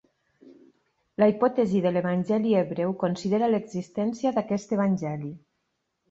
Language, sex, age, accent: Catalan, female, 50-59, valencià